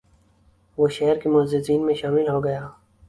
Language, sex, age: Urdu, male, 19-29